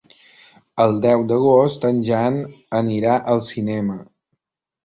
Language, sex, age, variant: Catalan, male, 50-59, Balear